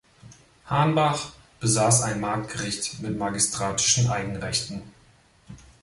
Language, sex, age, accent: German, male, 30-39, Deutschland Deutsch